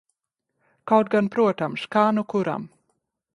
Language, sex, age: Latvian, female, 30-39